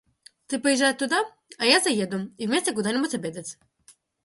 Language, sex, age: Russian, female, under 19